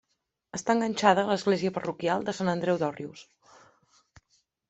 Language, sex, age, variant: Catalan, female, 30-39, Central